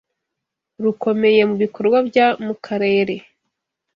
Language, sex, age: Kinyarwanda, female, 19-29